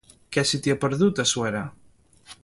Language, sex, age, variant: Catalan, male, 19-29, Central